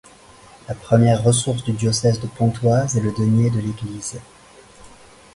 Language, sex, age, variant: French, male, 30-39, Français de métropole